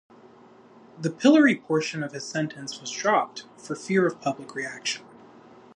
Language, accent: English, United States English